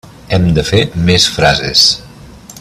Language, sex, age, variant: Catalan, male, 40-49, Nord-Occidental